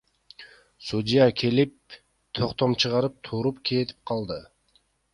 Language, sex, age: Kyrgyz, male, 19-29